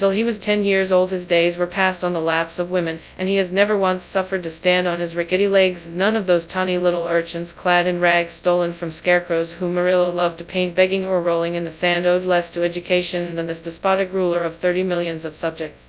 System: TTS, FastPitch